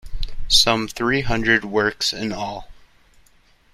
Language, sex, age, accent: English, male, 19-29, United States English